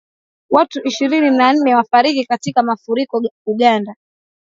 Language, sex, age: Swahili, female, 19-29